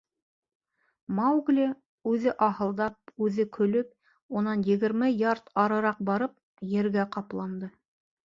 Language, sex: Bashkir, female